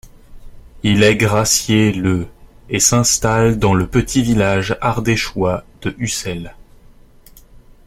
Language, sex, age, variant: French, male, 19-29, Français de métropole